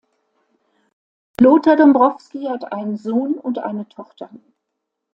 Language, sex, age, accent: German, female, 60-69, Deutschland Deutsch